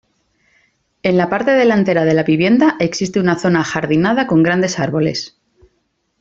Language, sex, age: Spanish, female, 30-39